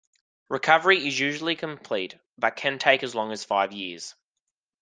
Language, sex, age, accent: English, male, 19-29, Australian English